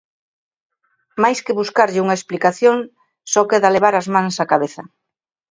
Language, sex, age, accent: Galician, female, 60-69, Normativo (estándar)